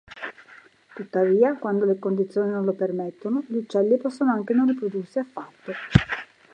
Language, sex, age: Italian, female, 60-69